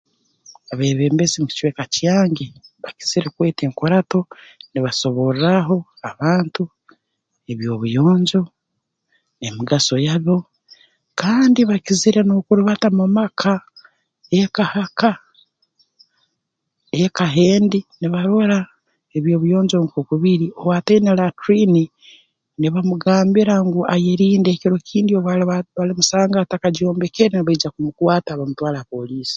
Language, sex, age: Tooro, female, 40-49